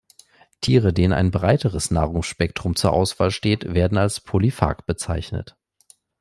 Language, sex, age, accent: German, male, 19-29, Deutschland Deutsch